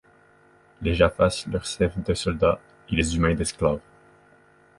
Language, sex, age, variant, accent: French, male, 19-29, Français d'Amérique du Nord, Français du Canada